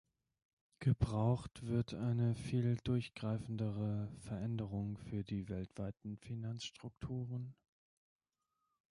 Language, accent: German, Deutschland Deutsch